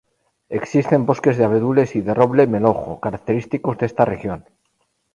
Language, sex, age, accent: Spanish, male, 30-39, España: Norte peninsular (Asturias, Castilla y León, Cantabria, País Vasco, Navarra, Aragón, La Rioja, Guadalajara, Cuenca)